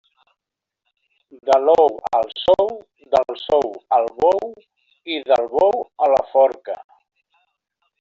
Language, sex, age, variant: Catalan, male, 50-59, Nord-Occidental